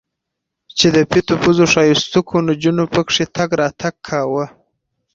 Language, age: Pashto, 19-29